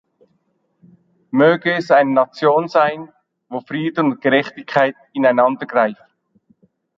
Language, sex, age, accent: German, male, 40-49, Schweizerdeutsch